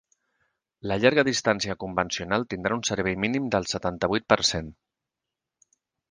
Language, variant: Catalan, Central